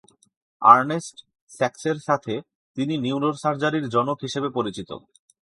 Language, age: Bengali, 30-39